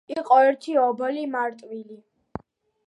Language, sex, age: Georgian, female, under 19